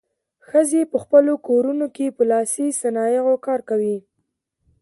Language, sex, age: Pashto, female, 19-29